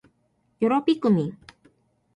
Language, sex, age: Japanese, female, 19-29